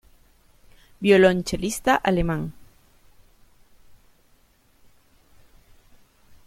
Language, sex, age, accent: Spanish, female, 19-29, Caribe: Cuba, Venezuela, Puerto Rico, República Dominicana, Panamá, Colombia caribeña, México caribeño, Costa del golfo de México